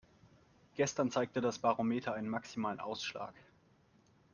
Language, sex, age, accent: German, male, 19-29, Deutschland Deutsch